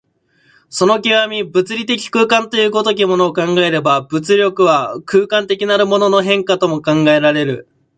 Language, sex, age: Japanese, male, 19-29